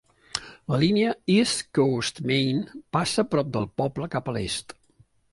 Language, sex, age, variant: Catalan, male, 60-69, Central